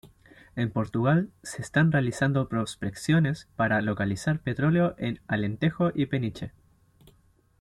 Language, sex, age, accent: Spanish, male, 19-29, Chileno: Chile, Cuyo